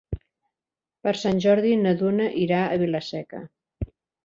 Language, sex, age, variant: Catalan, female, 60-69, Central